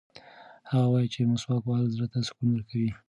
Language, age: Pashto, 19-29